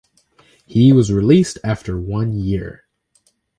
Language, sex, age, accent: English, male, under 19, United States English